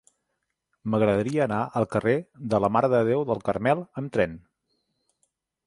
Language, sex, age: Catalan, male, 40-49